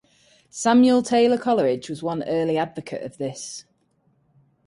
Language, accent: English, England English